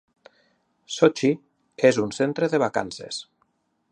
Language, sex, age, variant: Catalan, male, 40-49, Nord-Occidental